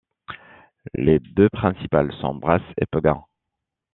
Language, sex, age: French, male, 30-39